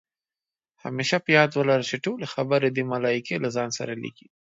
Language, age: Pashto, 19-29